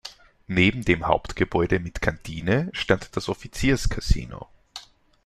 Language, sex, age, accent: German, male, 19-29, Österreichisches Deutsch